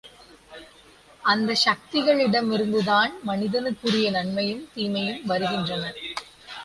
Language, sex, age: Tamil, female, 19-29